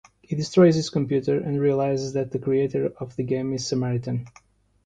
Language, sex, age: English, male, 30-39